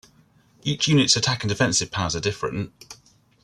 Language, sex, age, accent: English, male, 30-39, England English